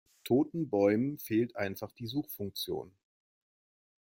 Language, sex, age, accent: German, male, 40-49, Deutschland Deutsch